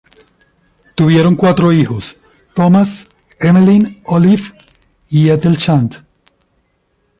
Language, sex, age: Spanish, male, 50-59